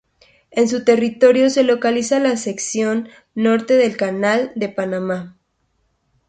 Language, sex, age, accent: Spanish, female, 19-29, México